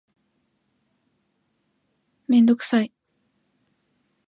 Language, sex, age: Japanese, female, 19-29